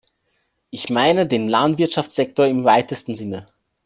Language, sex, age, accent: German, male, 19-29, Österreichisches Deutsch